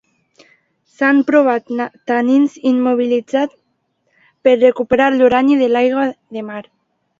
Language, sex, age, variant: Catalan, female, under 19, Alacantí